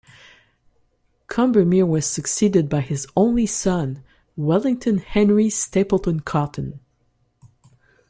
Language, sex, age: English, female, 50-59